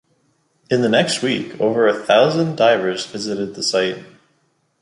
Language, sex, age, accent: English, male, 30-39, Canadian English